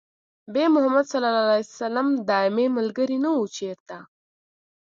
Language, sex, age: Pashto, female, under 19